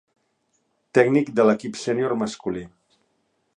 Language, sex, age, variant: Catalan, male, 50-59, Central